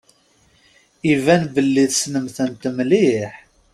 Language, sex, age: Kabyle, male, 30-39